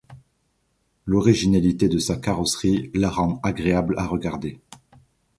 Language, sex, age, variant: French, male, 40-49, Français de métropole